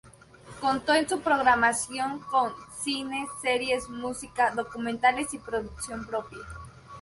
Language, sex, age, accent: Spanish, female, 19-29, México